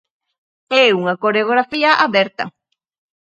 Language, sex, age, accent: Galician, female, 30-39, Central (gheada)